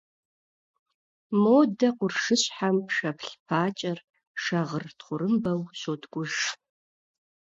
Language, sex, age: Russian, female, 30-39